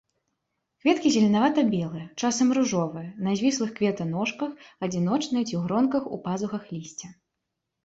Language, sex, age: Belarusian, female, 19-29